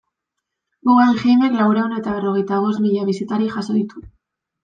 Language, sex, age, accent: Basque, female, 19-29, Mendebalekoa (Araba, Bizkaia, Gipuzkoako mendebaleko herri batzuk)